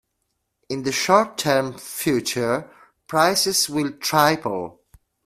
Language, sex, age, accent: English, male, 50-59, England English